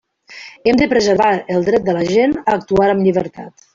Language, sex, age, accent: Catalan, female, 50-59, valencià